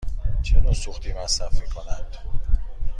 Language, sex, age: Persian, male, 30-39